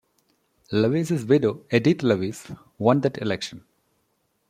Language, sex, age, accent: English, male, 40-49, India and South Asia (India, Pakistan, Sri Lanka)